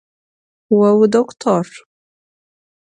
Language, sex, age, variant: Adyghe, female, 19-29, Адыгабзэ (Кирил, пстэумэ зэдыряе)